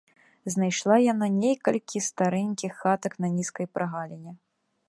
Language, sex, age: Belarusian, female, under 19